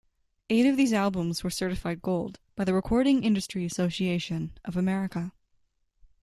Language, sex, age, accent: English, female, 19-29, United States English